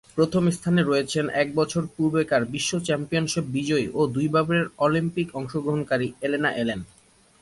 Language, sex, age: Bengali, male, 19-29